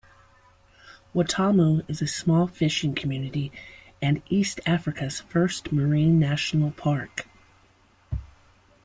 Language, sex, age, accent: English, female, 40-49, United States English